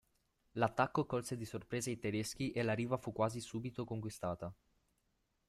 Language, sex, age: Italian, male, under 19